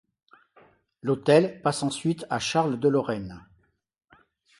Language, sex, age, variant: French, male, 70-79, Français de métropole